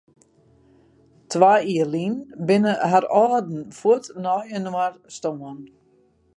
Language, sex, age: Western Frisian, female, 50-59